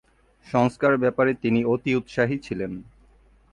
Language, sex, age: Bengali, male, 30-39